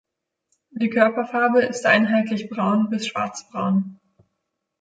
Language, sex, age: German, female, 19-29